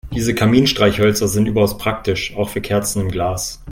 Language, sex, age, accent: German, male, 19-29, Deutschland Deutsch